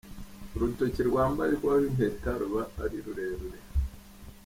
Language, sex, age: Kinyarwanda, male, 30-39